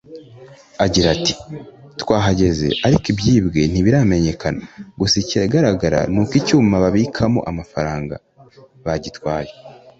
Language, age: Kinyarwanda, 19-29